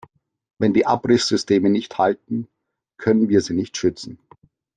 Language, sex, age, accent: German, male, 30-39, Österreichisches Deutsch